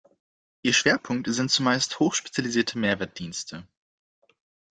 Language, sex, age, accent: German, male, 19-29, Deutschland Deutsch